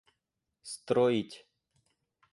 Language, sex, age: Russian, male, 19-29